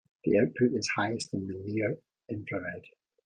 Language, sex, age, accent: English, male, 50-59, Scottish English